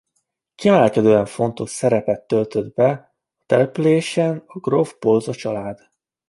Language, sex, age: Hungarian, male, 19-29